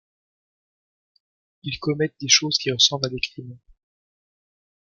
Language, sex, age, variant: French, male, 30-39, Français de métropole